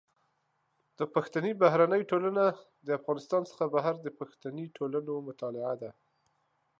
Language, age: Pashto, 40-49